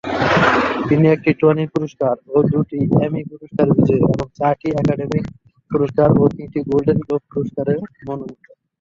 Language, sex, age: Bengali, male, 19-29